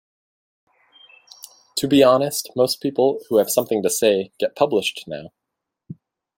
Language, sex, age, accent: English, male, 19-29, United States English